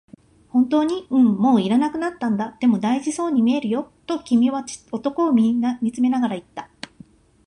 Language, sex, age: Japanese, female, 50-59